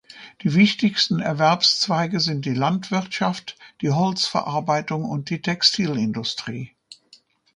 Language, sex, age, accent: German, female, 70-79, Deutschland Deutsch